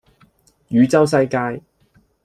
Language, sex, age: Cantonese, male, 30-39